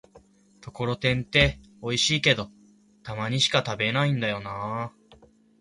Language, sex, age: Japanese, male, 19-29